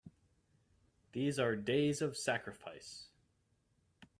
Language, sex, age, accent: English, male, 19-29, United States English